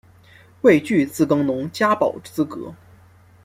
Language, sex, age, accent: Chinese, male, 19-29, 出生地：辽宁省